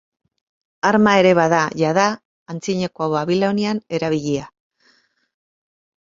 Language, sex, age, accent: Basque, female, 50-59, Mendebalekoa (Araba, Bizkaia, Gipuzkoako mendebaleko herri batzuk)